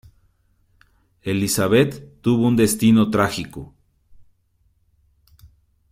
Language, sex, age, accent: Spanish, male, 30-39, México